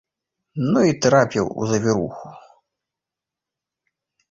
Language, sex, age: Belarusian, male, 19-29